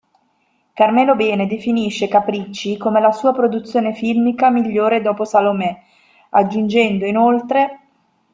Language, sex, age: Italian, female, 40-49